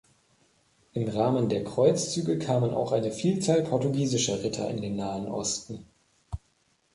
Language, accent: German, Deutschland Deutsch